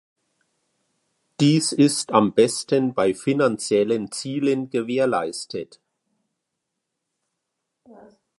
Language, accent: German, Deutschland Deutsch